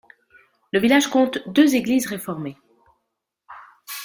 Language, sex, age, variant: French, female, 50-59, Français de métropole